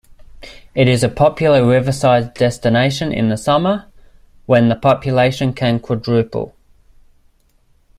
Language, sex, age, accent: English, male, 30-39, Australian English